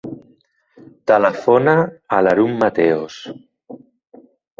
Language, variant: Catalan, Central